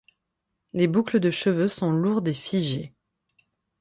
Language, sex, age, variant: French, female, 30-39, Français de métropole